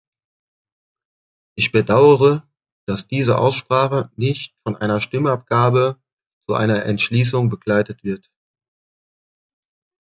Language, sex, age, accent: German, male, 40-49, Deutschland Deutsch